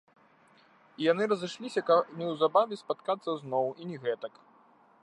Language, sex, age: Belarusian, male, 19-29